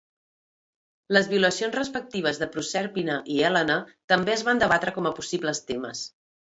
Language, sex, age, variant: Catalan, female, 40-49, Central